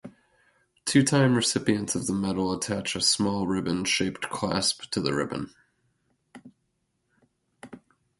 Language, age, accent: English, 30-39, United States English